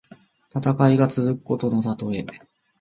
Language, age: Japanese, 30-39